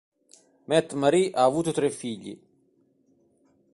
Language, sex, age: Italian, male, 40-49